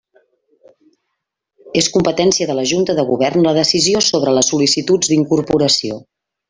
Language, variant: Catalan, Central